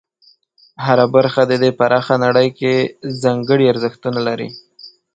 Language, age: Pashto, 19-29